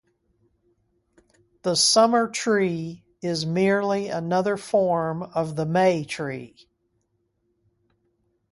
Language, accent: English, United States English; southern United States